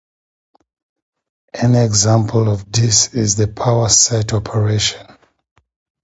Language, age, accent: English, 40-49, Southern African (South Africa, Zimbabwe, Namibia)